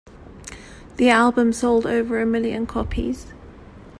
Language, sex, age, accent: English, male, 19-29, England English